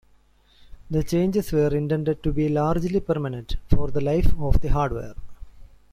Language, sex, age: English, male, 40-49